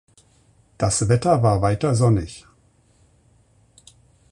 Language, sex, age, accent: German, male, 60-69, Deutschland Deutsch